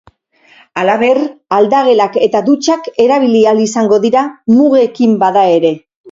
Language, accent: Basque, Mendebalekoa (Araba, Bizkaia, Gipuzkoako mendebaleko herri batzuk)